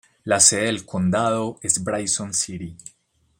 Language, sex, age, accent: Spanish, male, 19-29, Caribe: Cuba, Venezuela, Puerto Rico, República Dominicana, Panamá, Colombia caribeña, México caribeño, Costa del golfo de México